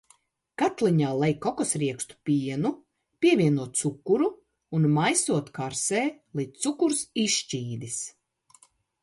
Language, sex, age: Latvian, female, 50-59